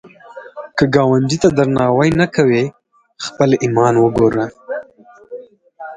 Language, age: Pashto, 19-29